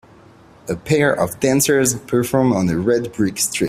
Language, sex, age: English, male, 19-29